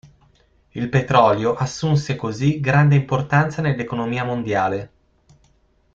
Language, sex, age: Italian, male, 19-29